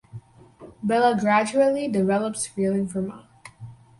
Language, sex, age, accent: English, female, under 19, United States English